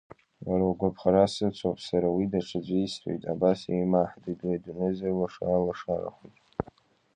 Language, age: Abkhazian, under 19